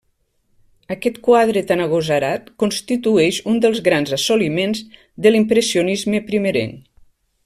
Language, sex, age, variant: Catalan, female, 50-59, Nord-Occidental